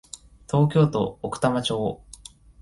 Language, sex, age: Japanese, male, 19-29